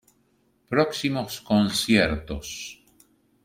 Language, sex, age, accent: Spanish, male, 50-59, Rioplatense: Argentina, Uruguay, este de Bolivia, Paraguay